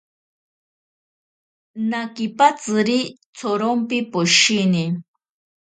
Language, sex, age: Ashéninka Perené, female, 40-49